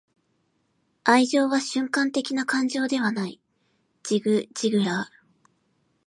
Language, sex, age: Japanese, female, 19-29